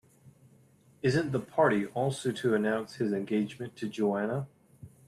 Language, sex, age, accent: English, male, 30-39, United States English